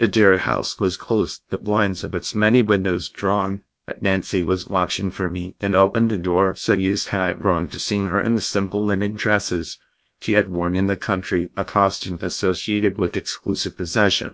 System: TTS, GlowTTS